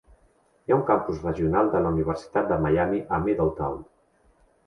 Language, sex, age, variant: Catalan, male, 40-49, Central